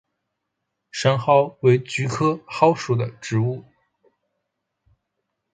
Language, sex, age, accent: Chinese, male, under 19, 出生地：湖北省